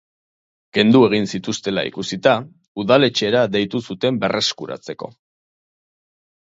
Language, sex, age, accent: Basque, male, 30-39, Mendebalekoa (Araba, Bizkaia, Gipuzkoako mendebaleko herri batzuk)